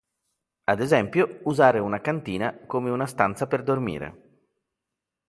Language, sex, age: Italian, male, 40-49